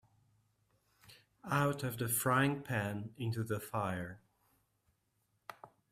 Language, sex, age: English, male, 19-29